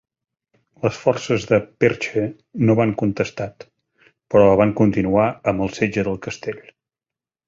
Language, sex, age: Catalan, male, 50-59